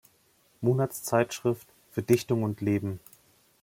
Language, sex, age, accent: German, male, 40-49, Deutschland Deutsch